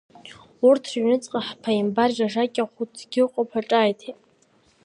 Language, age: Abkhazian, under 19